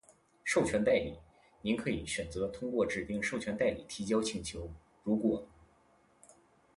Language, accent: Chinese, 出生地：吉林省